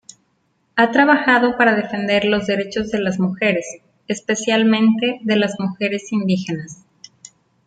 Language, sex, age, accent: Spanish, female, 40-49, México